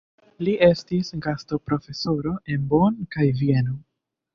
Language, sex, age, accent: Esperanto, male, 19-29, Internacia